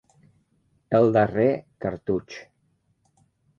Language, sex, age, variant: Catalan, male, 50-59, Nord-Occidental